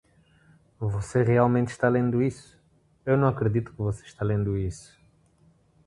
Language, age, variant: Portuguese, 40-49, Portuguese (Portugal)